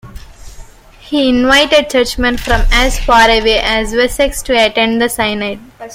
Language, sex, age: English, female, under 19